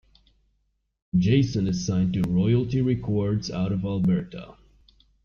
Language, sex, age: English, male, 19-29